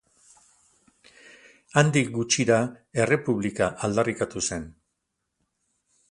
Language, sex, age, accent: Basque, male, 60-69, Erdialdekoa edo Nafarra (Gipuzkoa, Nafarroa)